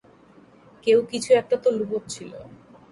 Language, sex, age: Bengali, female, 30-39